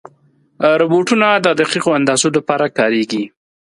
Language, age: Pashto, 30-39